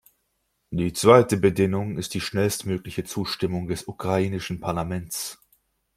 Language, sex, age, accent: German, male, 19-29, Deutschland Deutsch